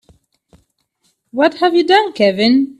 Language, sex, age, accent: English, female, 19-29, United States English